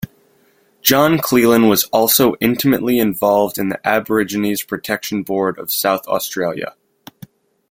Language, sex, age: English, male, 19-29